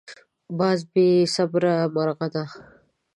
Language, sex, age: Pashto, female, 19-29